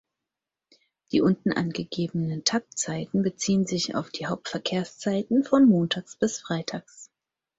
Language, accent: German, Deutschland Deutsch